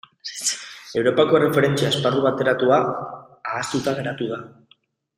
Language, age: Basque, 19-29